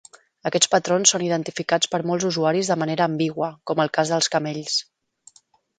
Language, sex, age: Catalan, female, 40-49